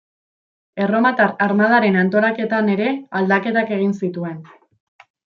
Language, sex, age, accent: Basque, female, 19-29, Mendebalekoa (Araba, Bizkaia, Gipuzkoako mendebaleko herri batzuk)